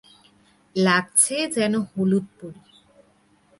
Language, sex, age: Bengali, female, 19-29